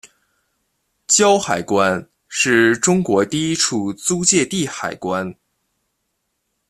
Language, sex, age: Chinese, male, 19-29